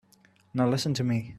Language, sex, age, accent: English, male, 19-29, India and South Asia (India, Pakistan, Sri Lanka)